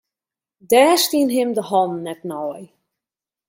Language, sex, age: Western Frisian, female, 40-49